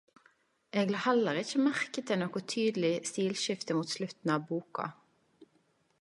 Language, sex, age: Norwegian Nynorsk, female, 30-39